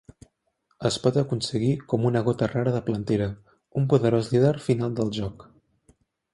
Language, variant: Catalan, Central